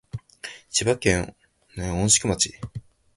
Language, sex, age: Japanese, male, under 19